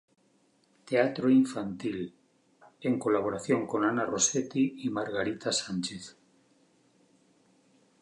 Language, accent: Spanish, España: Norte peninsular (Asturias, Castilla y León, Cantabria, País Vasco, Navarra, Aragón, La Rioja, Guadalajara, Cuenca)